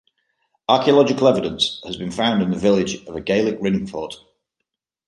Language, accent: English, England English